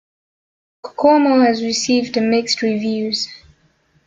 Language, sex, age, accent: English, female, 19-29, United States English